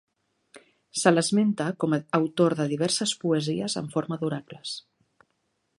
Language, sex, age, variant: Catalan, female, 40-49, Central